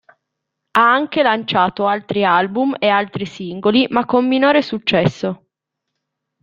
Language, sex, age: Italian, male, 30-39